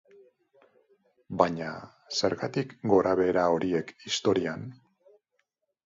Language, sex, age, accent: Basque, male, 40-49, Mendebalekoa (Araba, Bizkaia, Gipuzkoako mendebaleko herri batzuk)